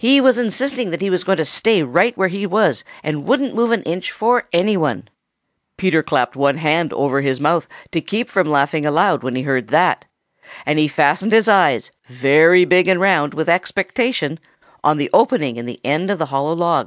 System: none